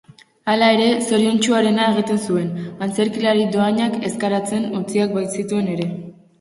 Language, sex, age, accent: Basque, female, under 19, Mendebalekoa (Araba, Bizkaia, Gipuzkoako mendebaleko herri batzuk)